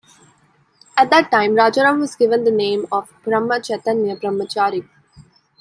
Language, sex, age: English, female, 19-29